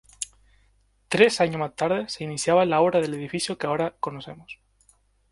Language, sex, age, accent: Spanish, male, 19-29, España: Islas Canarias